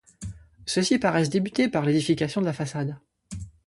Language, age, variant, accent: French, 19-29, Français de métropole, Français de l'est de la France